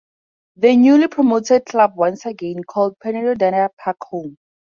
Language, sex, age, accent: English, female, under 19, Southern African (South Africa, Zimbabwe, Namibia)